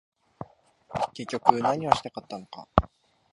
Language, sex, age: Japanese, male, 19-29